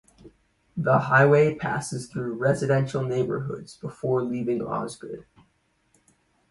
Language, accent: English, United States English